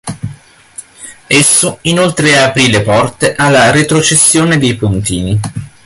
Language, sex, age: Italian, male, 19-29